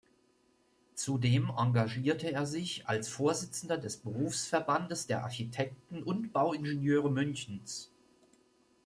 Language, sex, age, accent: German, male, 50-59, Deutschland Deutsch